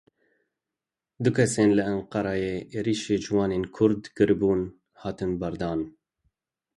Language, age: Kurdish, 30-39